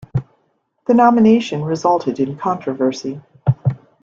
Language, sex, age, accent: English, female, 50-59, United States English